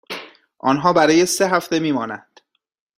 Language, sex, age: Persian, male, 30-39